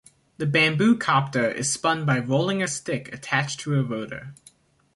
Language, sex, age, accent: English, male, 19-29, United States English